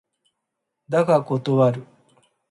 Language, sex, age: Japanese, male, 40-49